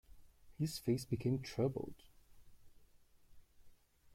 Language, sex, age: English, male, 30-39